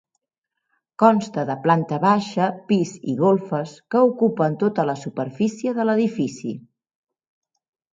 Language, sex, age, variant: Catalan, female, 40-49, Central